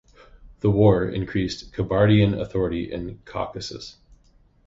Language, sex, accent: English, male, United States English